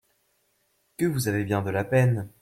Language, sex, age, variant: French, male, 19-29, Français de métropole